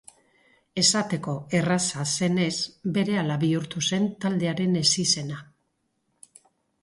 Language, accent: Basque, Erdialdekoa edo Nafarra (Gipuzkoa, Nafarroa)